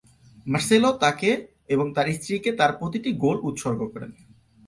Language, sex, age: Bengali, male, 19-29